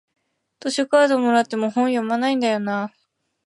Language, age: Japanese, 19-29